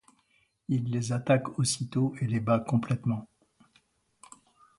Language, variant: French, Français de métropole